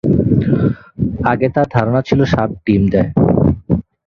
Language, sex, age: Bengali, male, 19-29